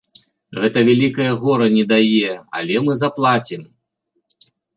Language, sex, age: Belarusian, male, 40-49